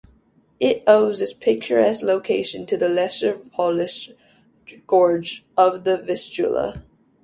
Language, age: English, 19-29